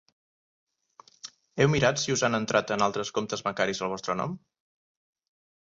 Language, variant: Catalan, Central